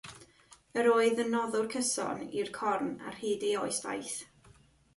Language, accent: Welsh, Y Deyrnas Unedig Cymraeg